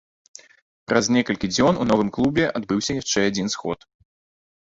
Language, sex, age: Belarusian, male, 19-29